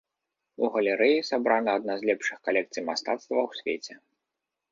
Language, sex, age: Belarusian, male, 30-39